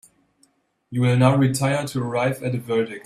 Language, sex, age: English, male, 19-29